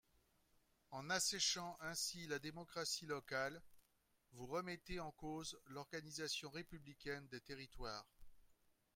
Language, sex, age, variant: French, male, 50-59, Français de métropole